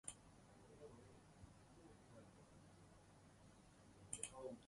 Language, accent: Basque, Mendebalekoa (Araba, Bizkaia, Gipuzkoako mendebaleko herri batzuk)